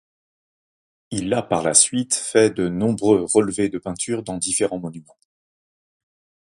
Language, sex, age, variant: French, male, 50-59, Français de métropole